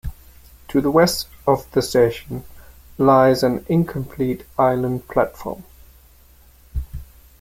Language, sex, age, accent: English, male, 30-39, England English